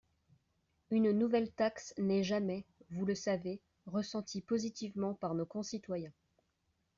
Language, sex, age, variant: French, female, 19-29, Français de métropole